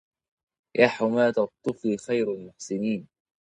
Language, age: Arabic, under 19